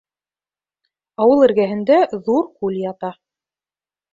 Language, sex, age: Bashkir, female, 19-29